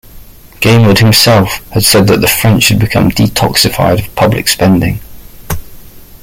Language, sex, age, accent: English, male, 40-49, England English